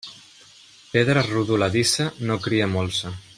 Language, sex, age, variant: Catalan, male, 30-39, Central